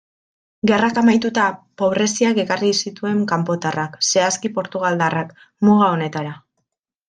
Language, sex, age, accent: Basque, female, 19-29, Mendebalekoa (Araba, Bizkaia, Gipuzkoako mendebaleko herri batzuk)